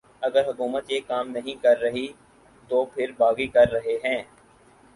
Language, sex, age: Urdu, male, 19-29